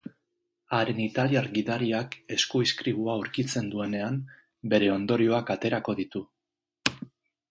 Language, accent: Basque, Mendebalekoa (Araba, Bizkaia, Gipuzkoako mendebaleko herri batzuk)